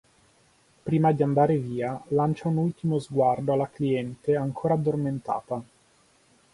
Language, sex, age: Italian, male, 30-39